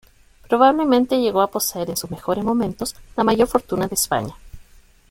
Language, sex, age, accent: Spanish, female, 19-29, Chileno: Chile, Cuyo